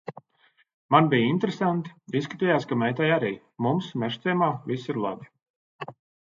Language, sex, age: Latvian, male, 30-39